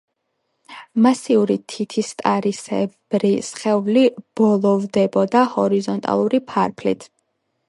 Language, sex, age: Georgian, female, 19-29